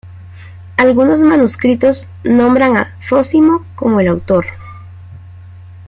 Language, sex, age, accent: Spanish, female, 30-39, América central